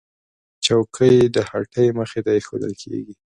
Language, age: Pashto, 19-29